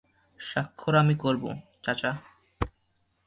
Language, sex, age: Bengali, male, under 19